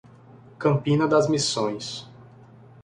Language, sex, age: Portuguese, male, 40-49